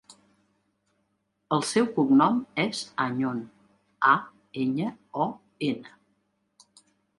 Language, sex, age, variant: Catalan, female, 60-69, Central